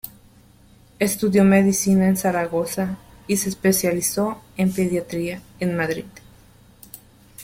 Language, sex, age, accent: Spanish, female, 30-39, México